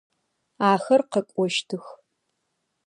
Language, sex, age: Adyghe, female, 30-39